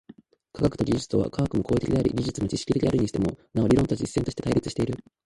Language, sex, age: Japanese, male, 19-29